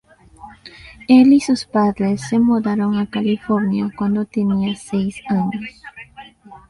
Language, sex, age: Spanish, female, under 19